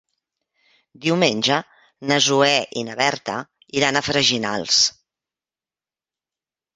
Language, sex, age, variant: Catalan, female, 50-59, Central